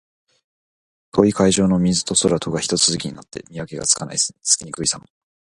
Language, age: Japanese, 19-29